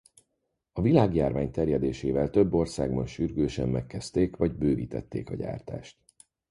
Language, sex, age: Hungarian, male, 40-49